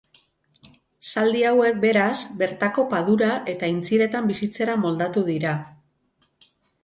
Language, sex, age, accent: Basque, female, 40-49, Mendebalekoa (Araba, Bizkaia, Gipuzkoako mendebaleko herri batzuk)